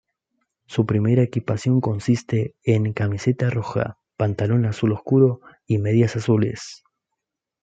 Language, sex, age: Spanish, male, 19-29